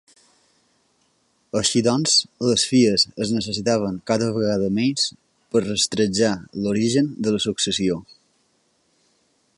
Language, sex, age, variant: Catalan, male, 19-29, Balear